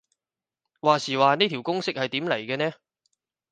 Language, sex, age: Cantonese, male, 19-29